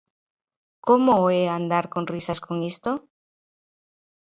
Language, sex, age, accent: Galician, female, 40-49, Central (gheada)